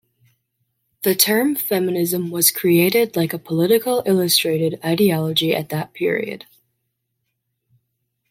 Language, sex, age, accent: English, female, 19-29, United States English